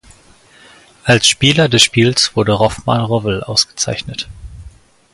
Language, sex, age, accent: German, male, 19-29, Deutschland Deutsch